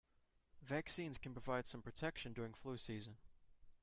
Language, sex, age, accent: English, male, 19-29, United States English